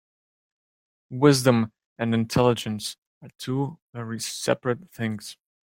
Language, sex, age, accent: English, male, 19-29, United States English